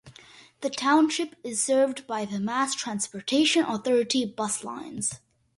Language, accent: English, United States English; England English; India and South Asia (India, Pakistan, Sri Lanka)